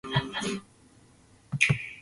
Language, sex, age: Japanese, female, 19-29